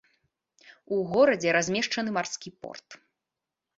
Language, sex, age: Belarusian, female, 19-29